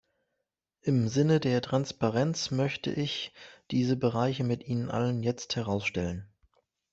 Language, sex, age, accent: German, male, 30-39, Deutschland Deutsch